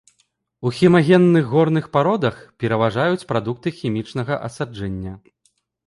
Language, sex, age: Belarusian, male, 30-39